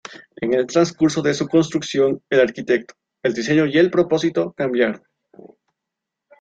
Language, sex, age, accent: Spanish, male, 19-29, Andino-Pacífico: Colombia, Perú, Ecuador, oeste de Bolivia y Venezuela andina